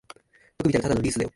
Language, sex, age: Japanese, male, 19-29